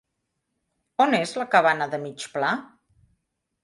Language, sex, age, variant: Catalan, female, 50-59, Central